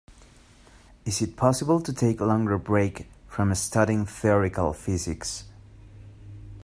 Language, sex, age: English, male, 30-39